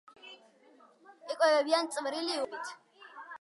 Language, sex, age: Georgian, female, under 19